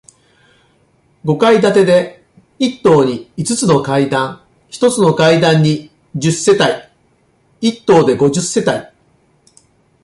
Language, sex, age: Japanese, male, 50-59